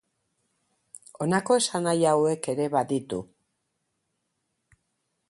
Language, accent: Basque, Mendebalekoa (Araba, Bizkaia, Gipuzkoako mendebaleko herri batzuk)